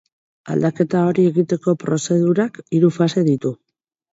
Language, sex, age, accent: Basque, female, 40-49, Mendebalekoa (Araba, Bizkaia, Gipuzkoako mendebaleko herri batzuk)